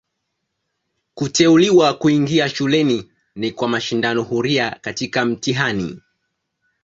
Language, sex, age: Swahili, male, 19-29